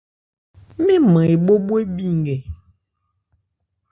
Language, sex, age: Ebrié, female, 30-39